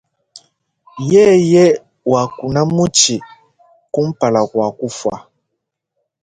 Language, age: Luba-Lulua, 19-29